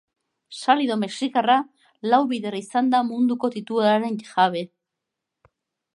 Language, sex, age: Basque, female, 50-59